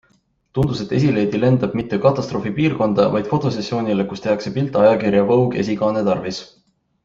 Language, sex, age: Estonian, male, 19-29